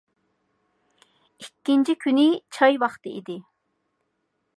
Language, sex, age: Uyghur, female, 40-49